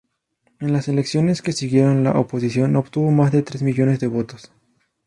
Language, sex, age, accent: Spanish, male, 19-29, México